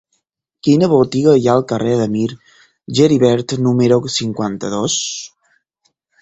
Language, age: Catalan, 19-29